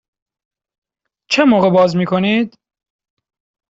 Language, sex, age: Persian, male, 19-29